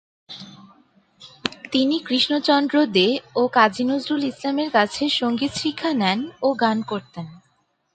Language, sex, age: Bengali, female, 19-29